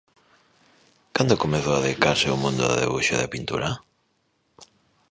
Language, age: Galician, 30-39